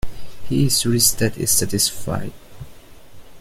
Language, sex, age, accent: English, male, 19-29, India and South Asia (India, Pakistan, Sri Lanka)